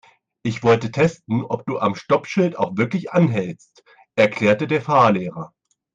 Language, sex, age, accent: German, male, 30-39, Deutschland Deutsch